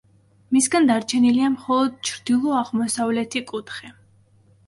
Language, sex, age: Georgian, female, 19-29